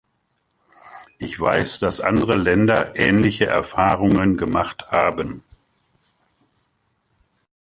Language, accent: German, Deutschland Deutsch